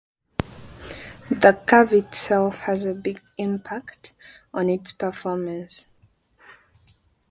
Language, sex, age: English, female, 19-29